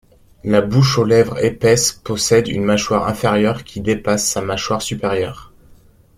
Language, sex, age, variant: French, male, 19-29, Français de métropole